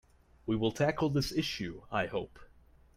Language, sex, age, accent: English, male, 19-29, United States English